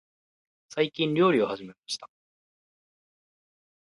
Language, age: Japanese, 30-39